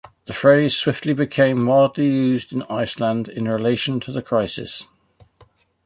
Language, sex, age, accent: English, male, 60-69, England English